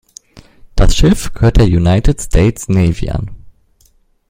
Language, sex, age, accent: German, male, under 19, Deutschland Deutsch